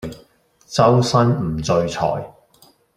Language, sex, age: Cantonese, male, 50-59